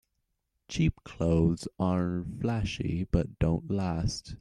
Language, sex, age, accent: English, male, under 19, England English